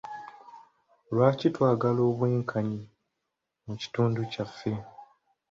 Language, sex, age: Ganda, male, 19-29